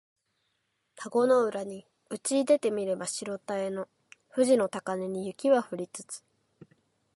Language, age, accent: Japanese, 19-29, 標準語